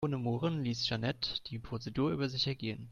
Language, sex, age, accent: German, male, 19-29, Deutschland Deutsch